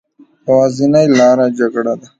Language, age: Pashto, 19-29